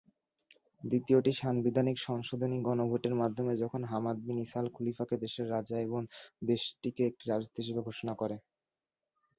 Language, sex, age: Bengali, male, 19-29